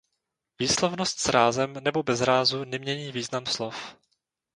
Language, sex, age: Czech, male, 19-29